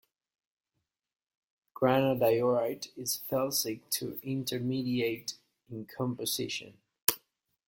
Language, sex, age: English, male, 30-39